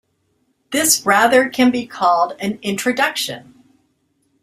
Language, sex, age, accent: English, female, 50-59, United States English